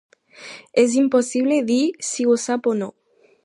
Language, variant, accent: Catalan, Nord-Occidental, nord-occidental